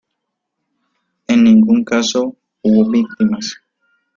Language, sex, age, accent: Spanish, male, under 19, Caribe: Cuba, Venezuela, Puerto Rico, República Dominicana, Panamá, Colombia caribeña, México caribeño, Costa del golfo de México